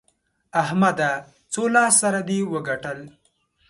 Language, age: Pashto, 19-29